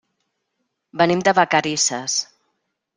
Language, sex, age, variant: Catalan, female, 40-49, Central